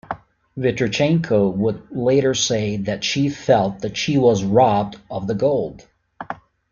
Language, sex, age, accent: English, male, 40-49, United States English